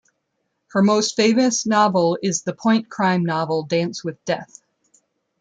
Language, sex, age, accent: English, female, 50-59, United States English